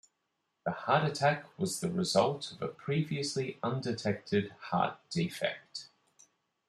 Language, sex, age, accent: English, male, 30-39, Australian English